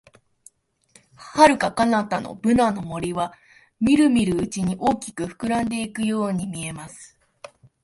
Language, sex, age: Japanese, female, 19-29